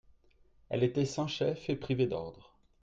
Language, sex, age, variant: French, male, 30-39, Français de métropole